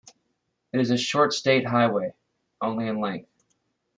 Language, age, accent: English, 30-39, United States English